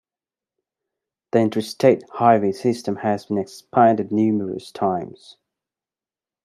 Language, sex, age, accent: English, male, 30-39, United States English